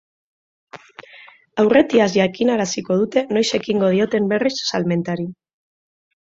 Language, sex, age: Basque, female, 30-39